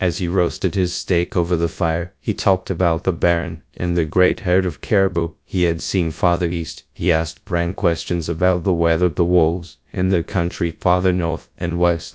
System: TTS, GradTTS